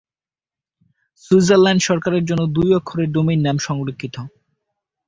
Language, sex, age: Bengali, male, 19-29